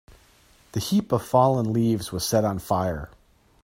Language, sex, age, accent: English, male, 40-49, United States English